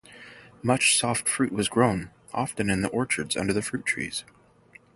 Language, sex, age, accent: English, male, 40-49, United States English; Irish English